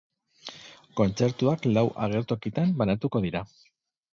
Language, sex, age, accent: Basque, male, 40-49, Mendebalekoa (Araba, Bizkaia, Gipuzkoako mendebaleko herri batzuk)